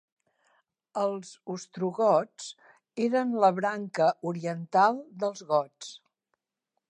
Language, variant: Catalan, Central